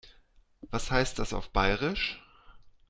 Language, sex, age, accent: German, male, 40-49, Deutschland Deutsch